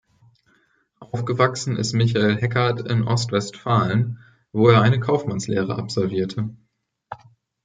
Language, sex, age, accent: German, male, 19-29, Deutschland Deutsch